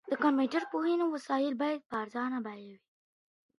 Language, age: Pashto, under 19